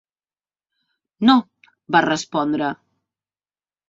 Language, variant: Catalan, Central